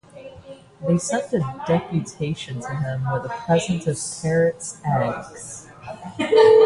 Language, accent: English, United States English